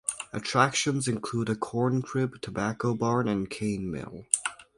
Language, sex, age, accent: English, male, under 19, Canadian English